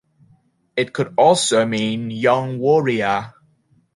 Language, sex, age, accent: English, male, 19-29, United States English